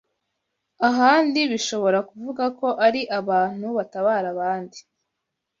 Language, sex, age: Kinyarwanda, female, 19-29